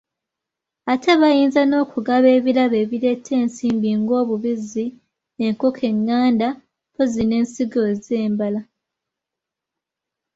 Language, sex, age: Ganda, female, 19-29